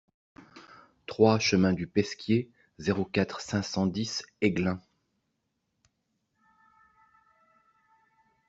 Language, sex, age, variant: French, male, 50-59, Français de métropole